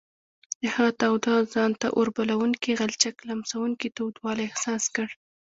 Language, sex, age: Pashto, female, 19-29